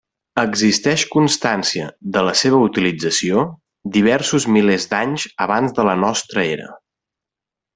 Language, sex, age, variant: Catalan, male, 19-29, Central